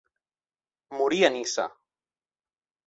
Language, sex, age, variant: Catalan, male, 19-29, Central